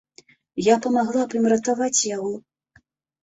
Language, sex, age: Belarusian, female, 50-59